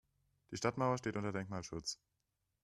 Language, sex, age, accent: German, male, 19-29, Deutschland Deutsch